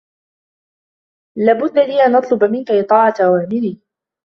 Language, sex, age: Arabic, female, 19-29